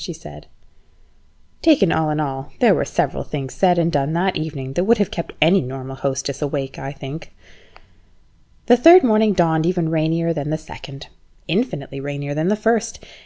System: none